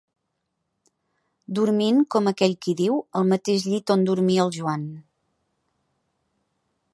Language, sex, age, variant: Catalan, female, 40-49, Central